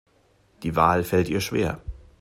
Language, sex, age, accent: German, male, 40-49, Deutschland Deutsch